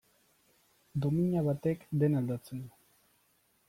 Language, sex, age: Basque, male, 19-29